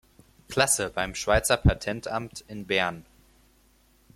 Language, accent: German, Deutschland Deutsch